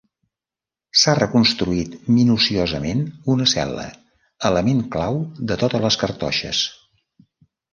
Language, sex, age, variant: Catalan, male, 70-79, Central